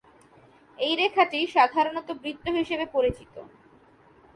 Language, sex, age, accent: Bengali, female, 19-29, শুদ্ধ বাংলা